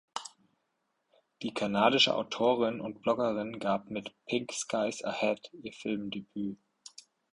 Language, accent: German, Deutschland Deutsch